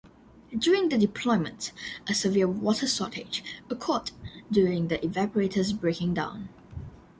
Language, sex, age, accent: English, male, under 19, Singaporean English